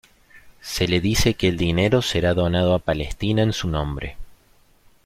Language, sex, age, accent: Spanish, male, 30-39, Rioplatense: Argentina, Uruguay, este de Bolivia, Paraguay